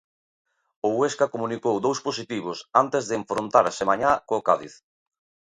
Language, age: Galician, 40-49